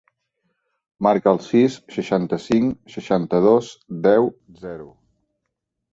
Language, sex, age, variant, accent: Catalan, male, 40-49, Central, gironí